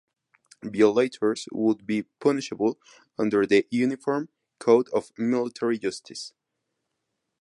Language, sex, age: English, male, 19-29